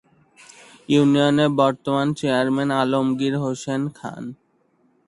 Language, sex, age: Bengali, male, 19-29